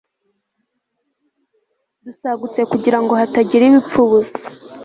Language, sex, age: Kinyarwanda, female, 19-29